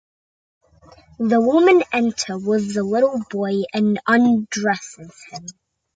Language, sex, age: English, male, 19-29